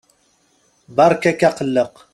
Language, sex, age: Kabyle, male, 30-39